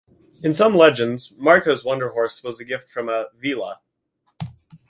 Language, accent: English, United States English; Canadian English